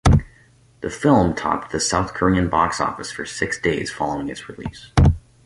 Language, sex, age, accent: English, male, 19-29, United States English